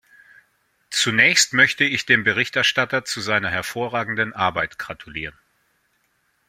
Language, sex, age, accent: German, male, 40-49, Deutschland Deutsch